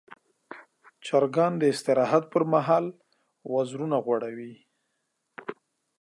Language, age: Pashto, 30-39